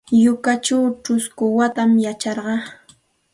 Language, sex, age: Santa Ana de Tusi Pasco Quechua, female, 30-39